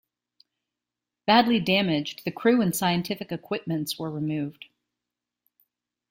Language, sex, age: English, female, 50-59